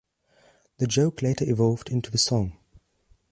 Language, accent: English, England English